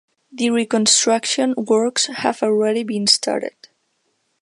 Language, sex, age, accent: English, female, under 19, United States English